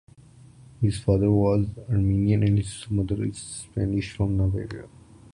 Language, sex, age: English, male, 19-29